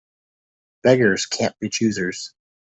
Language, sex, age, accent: English, male, 19-29, United States English